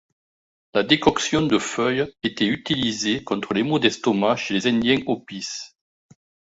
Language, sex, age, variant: French, male, 60-69, Français de métropole